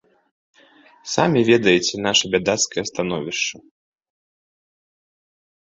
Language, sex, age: Belarusian, male, 19-29